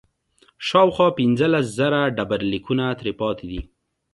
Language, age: Pashto, 19-29